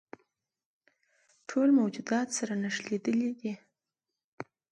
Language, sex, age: Pashto, female, 19-29